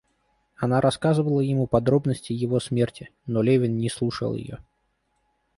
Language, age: Russian, 19-29